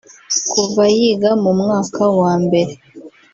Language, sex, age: Kinyarwanda, female, under 19